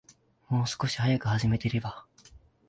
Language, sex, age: Japanese, male, 19-29